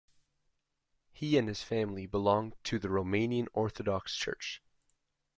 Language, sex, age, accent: English, male, 19-29, Canadian English